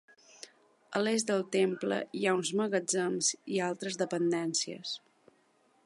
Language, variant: Catalan, Balear